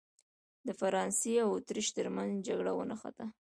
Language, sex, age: Pashto, female, 19-29